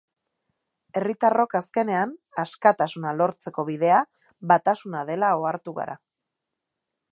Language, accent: Basque, Erdialdekoa edo Nafarra (Gipuzkoa, Nafarroa)